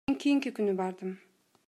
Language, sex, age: Kyrgyz, female, 30-39